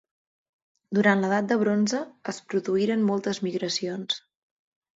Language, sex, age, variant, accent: Catalan, female, 30-39, Central, central; estàndard